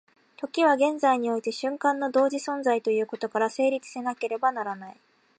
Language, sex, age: Japanese, female, 19-29